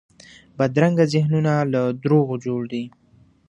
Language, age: Pashto, 19-29